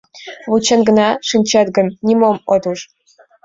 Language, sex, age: Mari, female, under 19